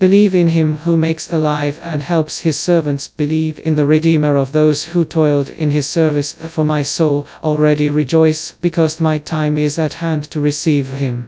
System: TTS, FastPitch